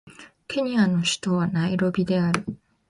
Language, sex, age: Japanese, female, 19-29